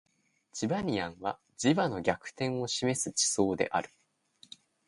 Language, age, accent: Japanese, 19-29, 標準語